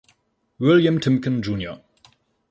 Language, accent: German, Deutschland Deutsch